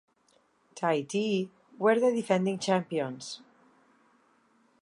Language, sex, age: English, female, 40-49